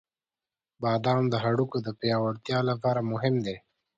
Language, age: Pashto, 19-29